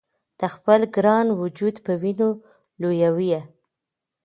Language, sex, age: Pashto, female, 19-29